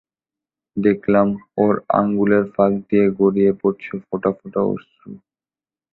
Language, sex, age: Bengali, male, 19-29